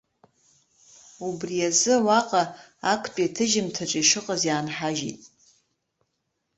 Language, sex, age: Abkhazian, female, 50-59